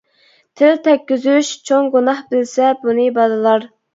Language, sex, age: Uyghur, female, 30-39